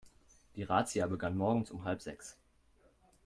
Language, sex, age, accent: German, male, under 19, Deutschland Deutsch